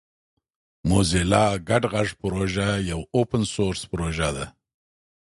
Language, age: Pashto, 50-59